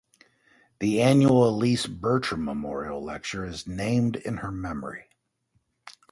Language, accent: English, United States English